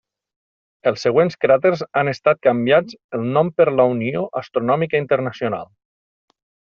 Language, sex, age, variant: Catalan, male, 30-39, Nord-Occidental